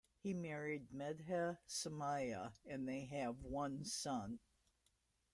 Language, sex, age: English, female, 70-79